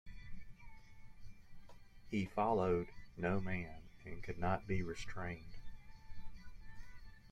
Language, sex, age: English, male, 50-59